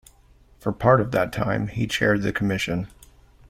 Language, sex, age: English, male, 40-49